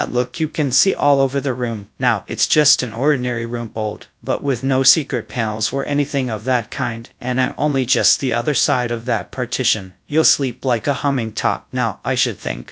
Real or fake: fake